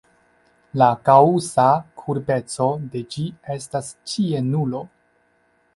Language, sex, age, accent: Esperanto, male, 30-39, Internacia